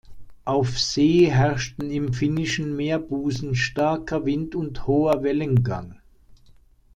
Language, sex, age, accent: German, male, 60-69, Deutschland Deutsch